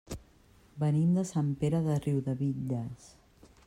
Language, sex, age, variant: Catalan, female, 50-59, Central